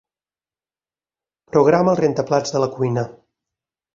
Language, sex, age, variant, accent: Catalan, male, 30-39, Balear, mallorquí